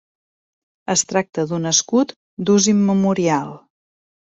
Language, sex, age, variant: Catalan, female, 40-49, Central